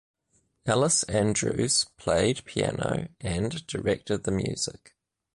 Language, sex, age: English, male, 30-39